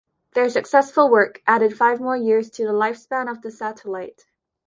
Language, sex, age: English, female, under 19